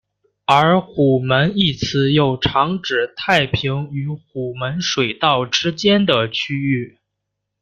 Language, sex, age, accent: Chinese, male, 19-29, 出生地：河北省